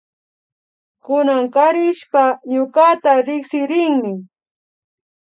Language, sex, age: Imbabura Highland Quichua, female, 30-39